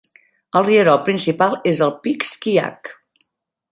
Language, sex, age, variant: Catalan, female, 50-59, Central